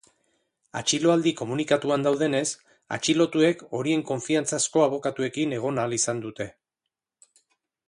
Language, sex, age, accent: Basque, male, 40-49, Erdialdekoa edo Nafarra (Gipuzkoa, Nafarroa)